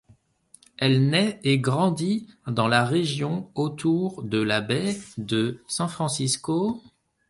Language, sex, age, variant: French, male, 30-39, Français de métropole